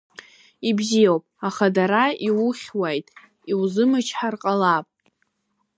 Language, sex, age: Abkhazian, female, under 19